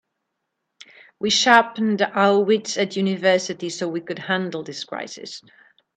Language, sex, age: English, female, 40-49